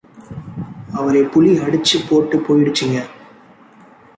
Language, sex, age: Tamil, male, 30-39